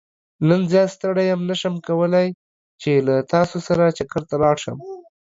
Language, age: Pashto, 19-29